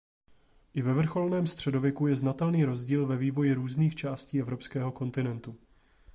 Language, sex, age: Czech, male, 30-39